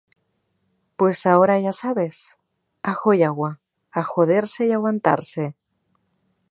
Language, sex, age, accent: Spanish, female, 30-39, España: Norte peninsular (Asturias, Castilla y León, Cantabria, País Vasco, Navarra, Aragón, La Rioja, Guadalajara, Cuenca)